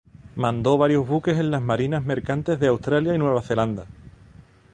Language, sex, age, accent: Spanish, male, 40-49, España: Sur peninsular (Andalucia, Extremadura, Murcia)